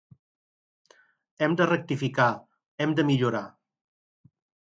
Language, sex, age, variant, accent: Catalan, male, 60-69, Central, central